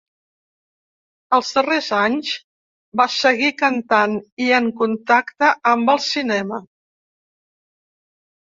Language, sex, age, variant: Catalan, female, 70-79, Central